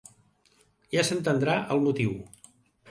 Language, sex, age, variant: Catalan, male, 60-69, Central